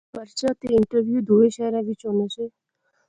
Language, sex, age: Pahari-Potwari, female, 19-29